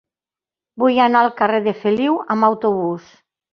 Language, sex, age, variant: Catalan, female, 70-79, Central